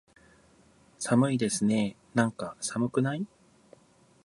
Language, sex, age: Japanese, male, 40-49